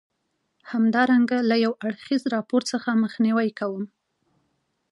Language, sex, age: Pashto, female, 19-29